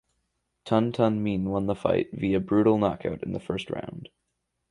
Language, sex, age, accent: English, male, under 19, Canadian English